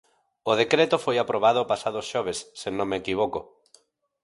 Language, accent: Galician, Normativo (estándar)